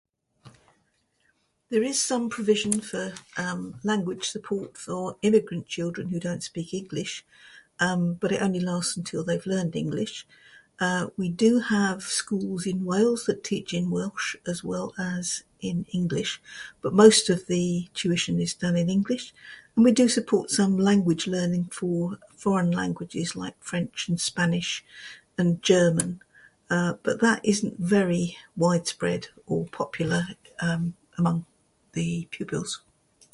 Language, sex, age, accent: English, female, 70-79, England English